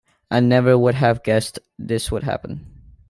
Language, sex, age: English, male, under 19